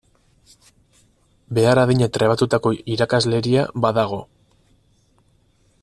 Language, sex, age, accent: Basque, male, 30-39, Mendebalekoa (Araba, Bizkaia, Gipuzkoako mendebaleko herri batzuk)